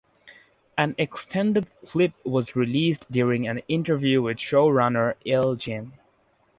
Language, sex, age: English, male, under 19